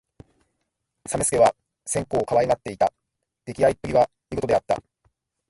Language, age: Japanese, 30-39